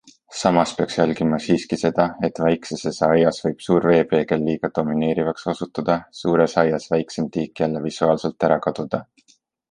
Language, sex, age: Estonian, male, 19-29